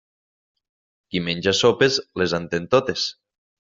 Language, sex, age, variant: Catalan, male, 19-29, Nord-Occidental